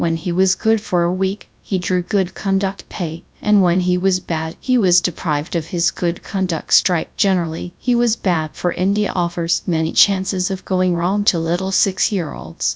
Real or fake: fake